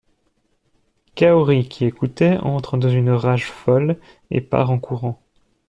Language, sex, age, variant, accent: French, male, 40-49, Français d'Europe, Français de Suisse